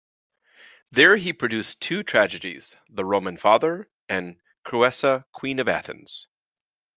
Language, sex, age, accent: English, male, 40-49, United States English